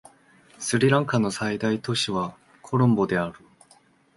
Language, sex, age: Japanese, male, 19-29